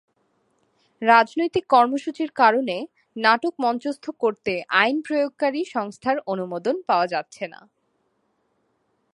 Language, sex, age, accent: Bengali, female, 19-29, প্রমিত